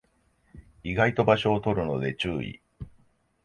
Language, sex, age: Japanese, male, 50-59